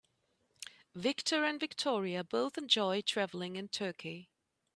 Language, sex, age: English, female, 40-49